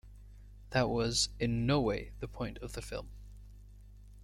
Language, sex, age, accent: English, male, 19-29, United States English